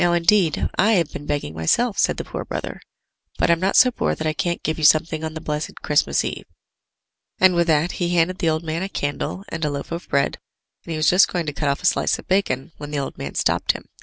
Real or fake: real